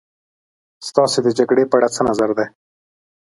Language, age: Pashto, 30-39